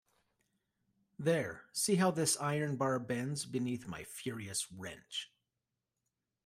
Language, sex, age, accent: English, male, 40-49, United States English